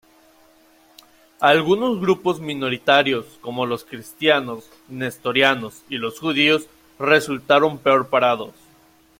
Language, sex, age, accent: Spanish, male, 19-29, México